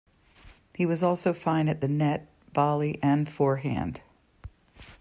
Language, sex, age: English, female, 60-69